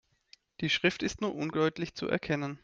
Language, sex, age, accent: German, male, 30-39, Deutschland Deutsch